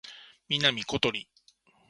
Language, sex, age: Japanese, male, 50-59